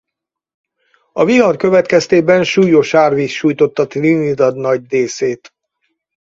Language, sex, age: Hungarian, male, 60-69